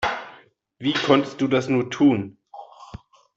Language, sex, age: German, male, 30-39